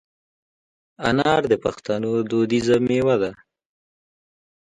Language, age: Pashto, 19-29